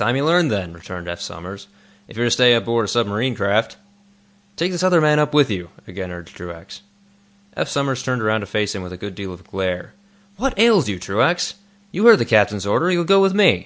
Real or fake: real